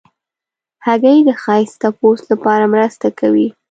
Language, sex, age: Pashto, female, 19-29